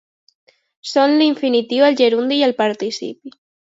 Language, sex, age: Catalan, female, under 19